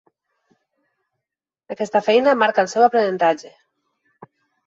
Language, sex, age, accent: Catalan, female, 30-39, valencià